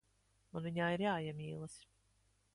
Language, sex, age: Latvian, female, 30-39